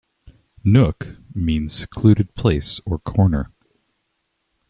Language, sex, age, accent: English, male, 19-29, United States English